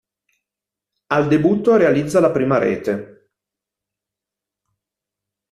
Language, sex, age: Italian, male, 40-49